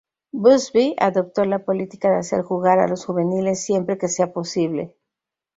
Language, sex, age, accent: Spanish, female, 50-59, México